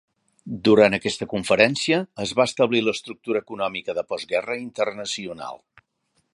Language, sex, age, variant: Catalan, male, 60-69, Central